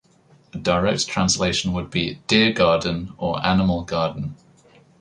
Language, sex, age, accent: English, male, 19-29, England English